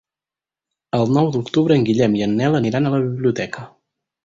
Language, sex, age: Catalan, male, 19-29